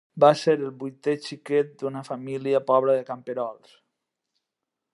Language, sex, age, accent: Catalan, male, 50-59, valencià